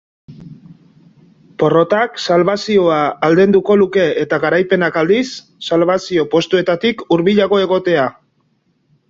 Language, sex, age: Basque, male, 40-49